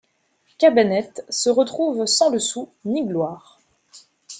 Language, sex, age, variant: French, female, 19-29, Français de métropole